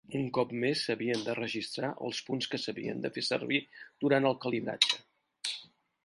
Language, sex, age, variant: Catalan, male, 50-59, Central